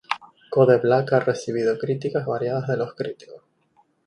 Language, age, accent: Spanish, 19-29, España: Islas Canarias